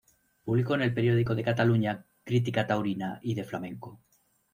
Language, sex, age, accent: Spanish, male, 30-39, España: Centro-Sur peninsular (Madrid, Toledo, Castilla-La Mancha)